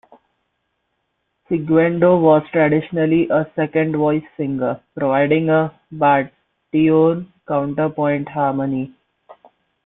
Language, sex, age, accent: English, male, 19-29, India and South Asia (India, Pakistan, Sri Lanka)